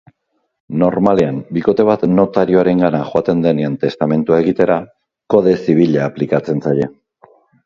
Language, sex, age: Basque, male, 60-69